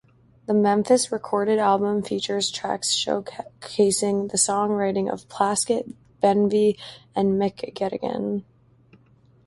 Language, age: English, 19-29